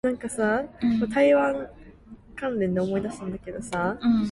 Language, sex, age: Cantonese, female, 19-29